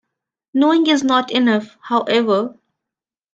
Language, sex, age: English, female, 19-29